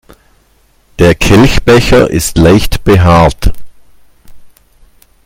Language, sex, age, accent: German, male, 60-69, Deutschland Deutsch